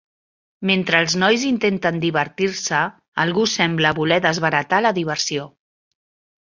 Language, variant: Catalan, Central